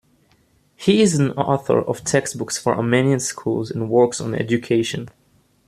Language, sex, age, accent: English, male, 19-29, United States English